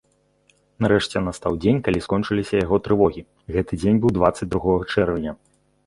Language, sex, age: Belarusian, male, 30-39